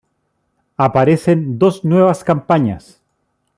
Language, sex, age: Spanish, male, 30-39